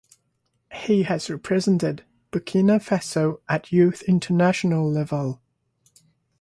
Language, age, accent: English, 19-29, United States English; England English